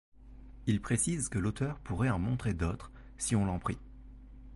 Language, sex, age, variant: French, male, 19-29, Français de métropole